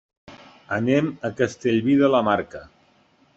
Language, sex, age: Catalan, male, 50-59